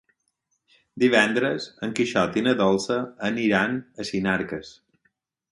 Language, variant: Catalan, Balear